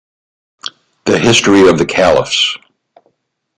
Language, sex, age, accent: English, male, 60-69, United States English